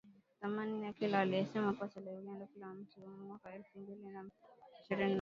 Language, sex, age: Swahili, female, 19-29